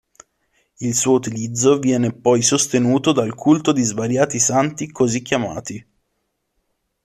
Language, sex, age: Italian, male, 19-29